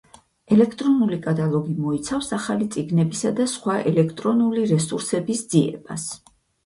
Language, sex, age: Georgian, female, 50-59